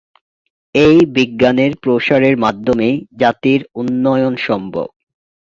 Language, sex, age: Bengali, male, 19-29